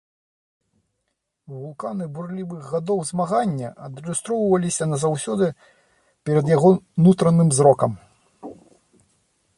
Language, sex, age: Belarusian, male, 40-49